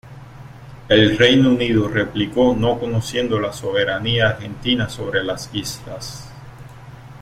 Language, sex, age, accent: Spanish, male, 30-39, Caribe: Cuba, Venezuela, Puerto Rico, República Dominicana, Panamá, Colombia caribeña, México caribeño, Costa del golfo de México